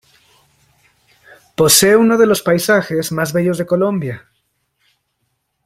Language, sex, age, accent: Spanish, male, 19-29, México